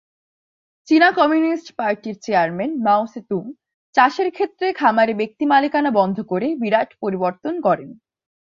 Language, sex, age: Bengali, female, 19-29